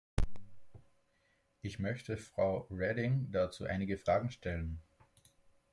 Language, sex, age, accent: German, male, 19-29, Österreichisches Deutsch